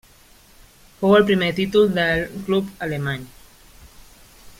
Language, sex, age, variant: Catalan, female, 30-39, Central